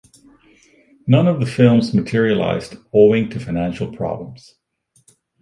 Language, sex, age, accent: English, male, 40-49, Irish English